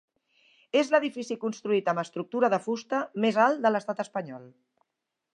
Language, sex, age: Catalan, female, 50-59